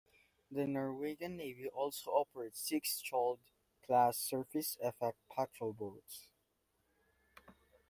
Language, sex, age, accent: English, male, under 19, Filipino